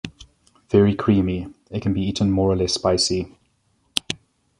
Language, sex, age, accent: English, male, 30-39, Southern African (South Africa, Zimbabwe, Namibia)